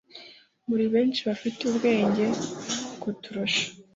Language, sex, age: Kinyarwanda, female, 19-29